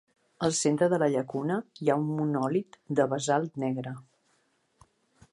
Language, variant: Catalan, Central